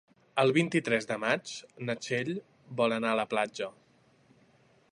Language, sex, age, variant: Catalan, male, 19-29, Central